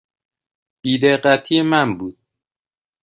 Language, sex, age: Persian, male, 30-39